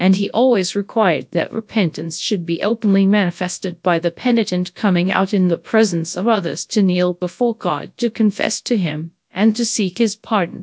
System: TTS, GradTTS